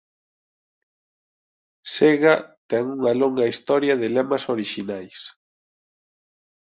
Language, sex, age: Galician, male, 30-39